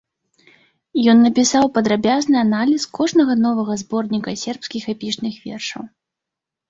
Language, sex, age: Belarusian, female, 30-39